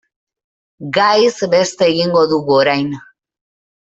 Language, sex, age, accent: Basque, female, 30-39, Mendebalekoa (Araba, Bizkaia, Gipuzkoako mendebaleko herri batzuk)